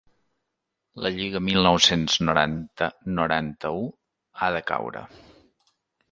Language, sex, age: Catalan, male, 40-49